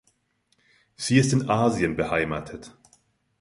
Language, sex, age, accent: German, male, 30-39, Schweizerdeutsch